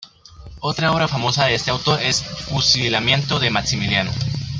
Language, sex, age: Spanish, male, under 19